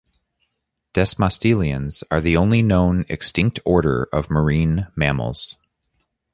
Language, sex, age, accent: English, male, 30-39, United States English